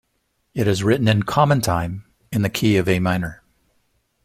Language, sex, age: English, male, 60-69